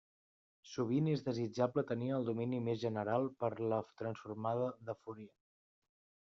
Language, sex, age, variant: Catalan, male, 19-29, Central